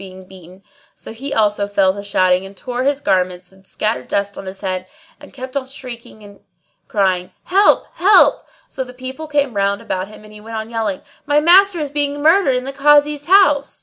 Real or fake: real